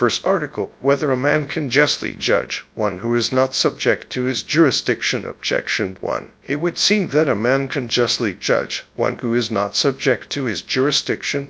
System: TTS, GradTTS